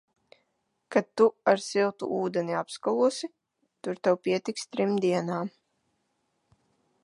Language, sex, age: Latvian, female, 30-39